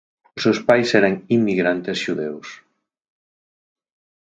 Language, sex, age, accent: Galician, male, 40-49, Central (gheada); Normativo (estándar)